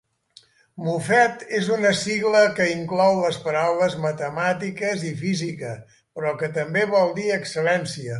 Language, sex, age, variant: Catalan, male, 70-79, Central